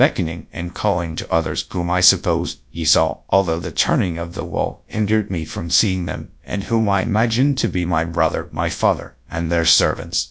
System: TTS, GradTTS